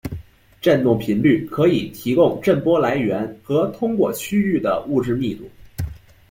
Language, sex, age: Chinese, male, under 19